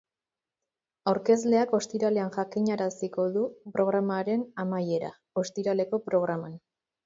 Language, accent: Basque, Erdialdekoa edo Nafarra (Gipuzkoa, Nafarroa)